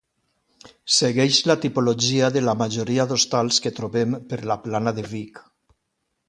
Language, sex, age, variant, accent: Catalan, male, 50-59, Valencià central, valencià